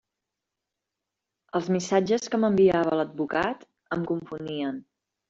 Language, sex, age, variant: Catalan, female, 30-39, Central